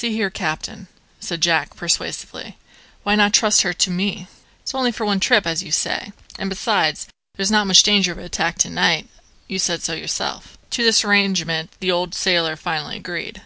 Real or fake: real